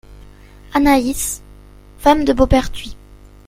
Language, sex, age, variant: French, female, under 19, Français de métropole